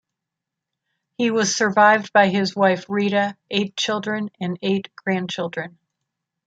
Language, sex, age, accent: English, female, 60-69, United States English